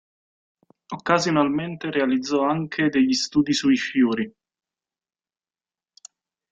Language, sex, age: Italian, male, 30-39